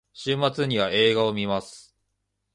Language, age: Japanese, 19-29